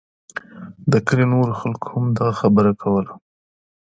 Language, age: Pashto, 30-39